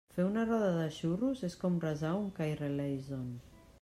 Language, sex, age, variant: Catalan, female, 40-49, Central